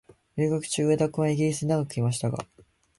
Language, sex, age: Japanese, male, 19-29